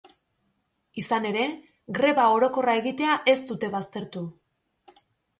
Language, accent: Basque, Erdialdekoa edo Nafarra (Gipuzkoa, Nafarroa)